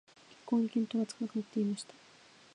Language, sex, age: Japanese, female, 19-29